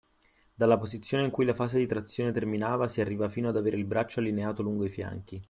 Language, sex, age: Italian, male, 19-29